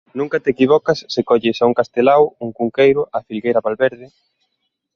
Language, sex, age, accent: Galician, male, 30-39, Normativo (estándar)